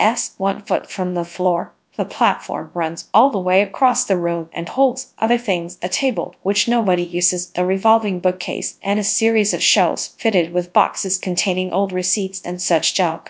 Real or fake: fake